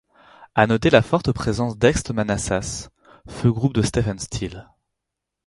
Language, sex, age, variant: French, male, 19-29, Français de métropole